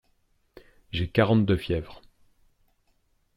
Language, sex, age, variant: French, male, 40-49, Français de métropole